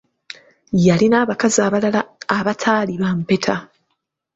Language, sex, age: Ganda, female, 30-39